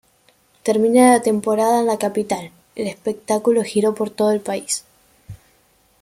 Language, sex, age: Spanish, female, under 19